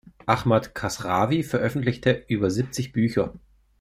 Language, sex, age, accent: German, male, 40-49, Deutschland Deutsch